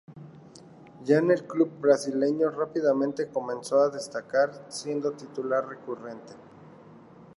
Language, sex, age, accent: Spanish, male, 30-39, México